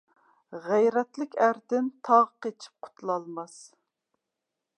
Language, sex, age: Uyghur, female, 40-49